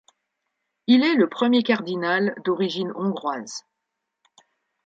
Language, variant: French, Français de métropole